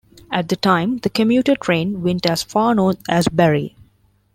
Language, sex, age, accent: English, female, 19-29, India and South Asia (India, Pakistan, Sri Lanka)